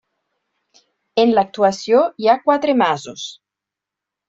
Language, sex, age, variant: Catalan, female, 40-49, Septentrional